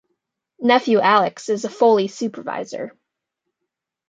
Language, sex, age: English, female, 19-29